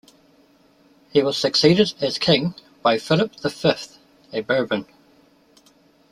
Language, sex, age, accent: English, male, 30-39, New Zealand English